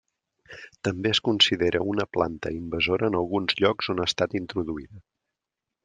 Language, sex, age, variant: Catalan, male, 40-49, Central